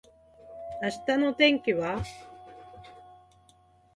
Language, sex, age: Japanese, female, 40-49